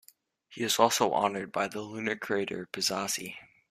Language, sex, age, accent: English, male, under 19, United States English